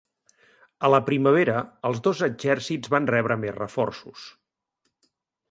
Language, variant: Catalan, Central